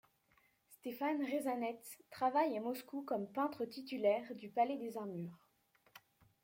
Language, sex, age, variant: French, female, under 19, Français de métropole